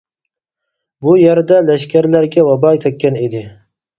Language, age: Uyghur, 30-39